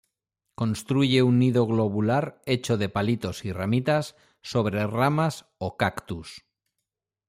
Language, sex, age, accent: Spanish, male, 50-59, España: Norte peninsular (Asturias, Castilla y León, Cantabria, País Vasco, Navarra, Aragón, La Rioja, Guadalajara, Cuenca)